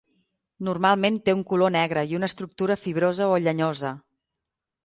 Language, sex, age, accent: Catalan, female, 19-29, nord-occidental; septentrional